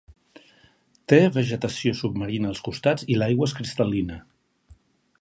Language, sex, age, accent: Catalan, male, 50-59, Barceloní